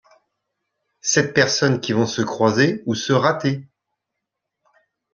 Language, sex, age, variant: French, male, 40-49, Français de métropole